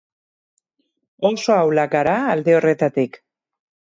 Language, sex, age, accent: Basque, female, 30-39, Erdialdekoa edo Nafarra (Gipuzkoa, Nafarroa)